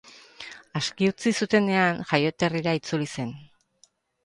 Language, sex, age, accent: Basque, female, 50-59, Erdialdekoa edo Nafarra (Gipuzkoa, Nafarroa)